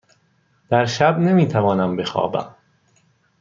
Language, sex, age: Persian, male, 30-39